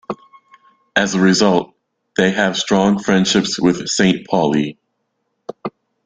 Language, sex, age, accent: English, male, 40-49, United States English